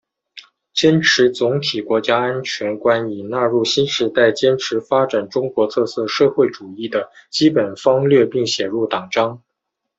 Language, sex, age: Chinese, male, 40-49